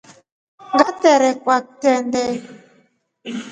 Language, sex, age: Rombo, female, 40-49